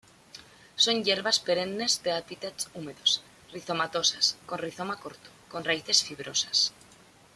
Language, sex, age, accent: Spanish, female, 19-29, España: Norte peninsular (Asturias, Castilla y León, Cantabria, País Vasco, Navarra, Aragón, La Rioja, Guadalajara, Cuenca)